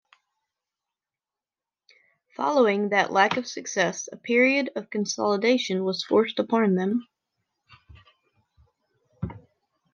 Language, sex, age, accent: English, female, 19-29, United States English